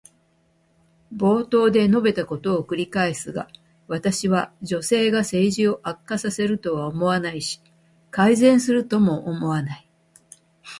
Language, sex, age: Japanese, female, 70-79